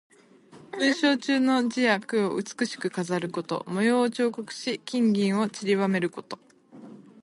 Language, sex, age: Japanese, female, 19-29